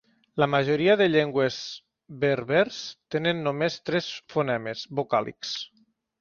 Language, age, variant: Catalan, 30-39, Nord-Occidental